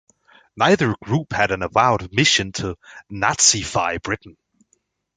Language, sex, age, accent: English, male, 19-29, England English